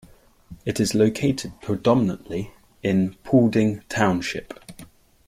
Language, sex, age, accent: English, male, 19-29, England English